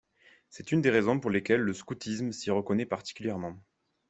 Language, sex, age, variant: French, male, 19-29, Français de métropole